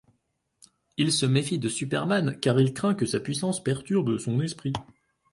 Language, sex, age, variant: French, male, 30-39, Français de métropole